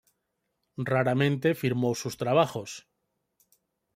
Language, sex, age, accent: Spanish, male, 40-49, España: Norte peninsular (Asturias, Castilla y León, Cantabria, País Vasco, Navarra, Aragón, La Rioja, Guadalajara, Cuenca)